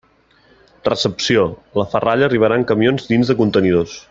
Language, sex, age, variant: Catalan, male, 19-29, Central